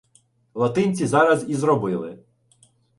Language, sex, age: Ukrainian, male, 19-29